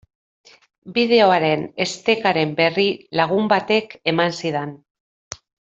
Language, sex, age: Basque, female, 40-49